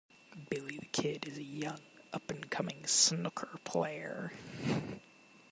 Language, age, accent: English, 19-29, United States English